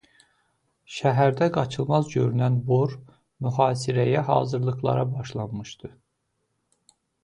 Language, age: Azerbaijani, 30-39